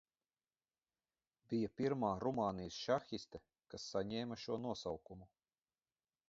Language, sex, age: Latvian, male, 40-49